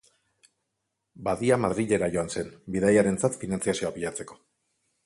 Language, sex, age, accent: Basque, male, 40-49, Mendebalekoa (Araba, Bizkaia, Gipuzkoako mendebaleko herri batzuk)